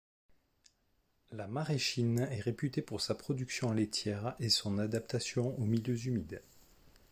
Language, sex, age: French, male, 40-49